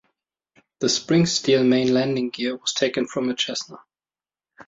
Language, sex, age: English, male, 30-39